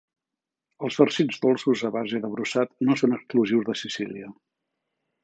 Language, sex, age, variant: Catalan, male, 60-69, Central